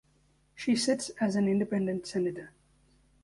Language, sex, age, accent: English, male, 19-29, United States English